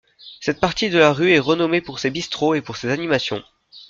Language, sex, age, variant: French, female, 19-29, Français de métropole